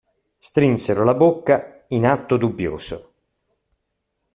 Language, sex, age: Italian, male, 40-49